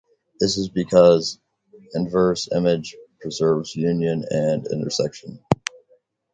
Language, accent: English, United States English